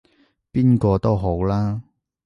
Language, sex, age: Cantonese, male, 30-39